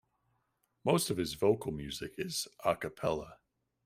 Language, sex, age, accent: English, male, 19-29, United States English